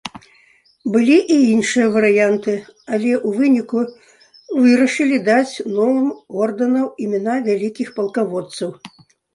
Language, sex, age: Belarusian, female, 70-79